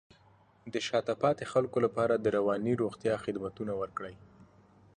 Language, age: Pashto, 30-39